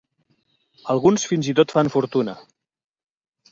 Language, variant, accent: Catalan, Central, central